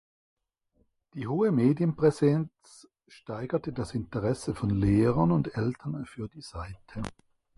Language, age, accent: German, 50-59, Schweizerdeutsch